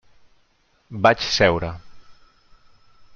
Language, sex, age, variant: Catalan, male, 40-49, Central